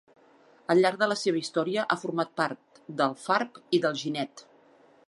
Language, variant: Catalan, Central